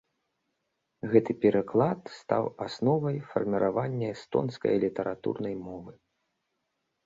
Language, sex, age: Belarusian, male, 30-39